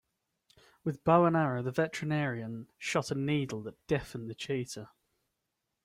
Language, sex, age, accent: English, male, 30-39, England English